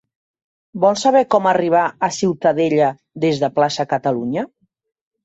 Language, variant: Catalan, Central